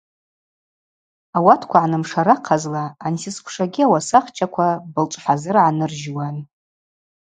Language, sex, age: Abaza, female, 40-49